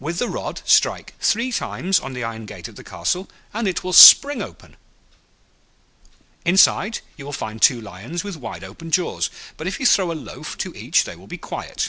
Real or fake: real